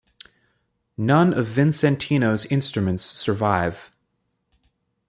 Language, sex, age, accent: English, male, 19-29, United States English